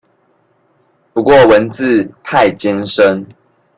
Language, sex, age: Chinese, male, 19-29